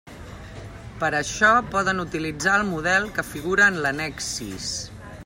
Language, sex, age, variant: Catalan, female, 50-59, Central